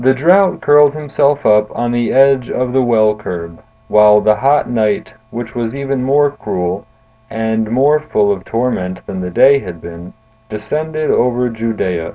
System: none